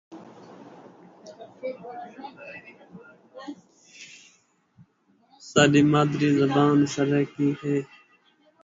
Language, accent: English, India and South Asia (India, Pakistan, Sri Lanka)